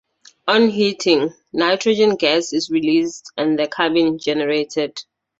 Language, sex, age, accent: English, female, 30-39, Southern African (South Africa, Zimbabwe, Namibia)